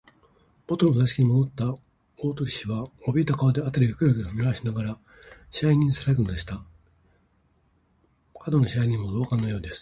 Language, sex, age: Japanese, male, 50-59